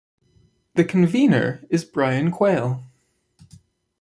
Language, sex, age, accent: English, male, 19-29, Canadian English